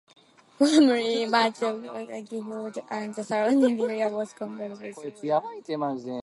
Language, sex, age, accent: English, female, under 19, United States English